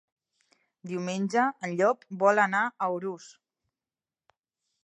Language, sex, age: Catalan, female, 30-39